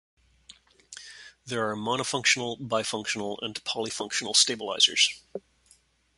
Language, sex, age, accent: English, male, 50-59, Canadian English